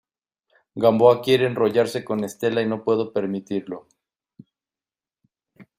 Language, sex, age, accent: Spanish, male, 50-59, México